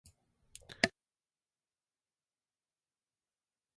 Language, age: Japanese, 50-59